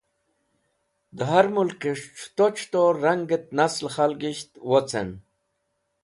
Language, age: Wakhi, 70-79